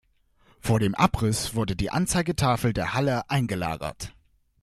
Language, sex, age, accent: German, male, under 19, Deutschland Deutsch